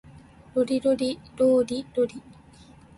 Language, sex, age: Japanese, female, 19-29